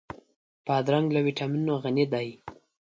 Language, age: Pashto, under 19